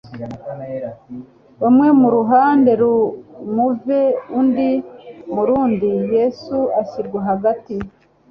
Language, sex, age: Kinyarwanda, female, 40-49